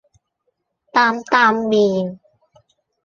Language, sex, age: Cantonese, female, 30-39